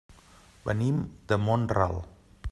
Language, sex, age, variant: Catalan, male, 40-49, Central